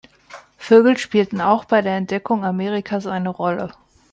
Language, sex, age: German, female, 30-39